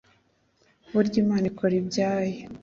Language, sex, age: Kinyarwanda, female, 19-29